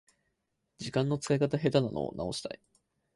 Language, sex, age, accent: Japanese, male, 19-29, 標準語